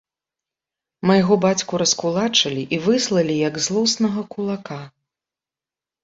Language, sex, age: Belarusian, female, 30-39